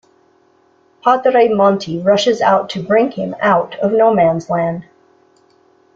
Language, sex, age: English, female, 60-69